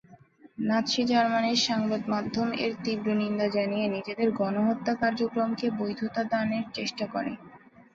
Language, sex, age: Bengali, female, 19-29